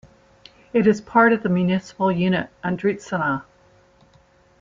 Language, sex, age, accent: English, female, 50-59, United States English